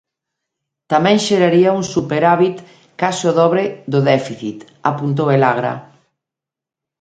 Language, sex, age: Galician, female, 50-59